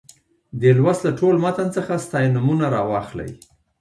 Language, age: Pashto, 50-59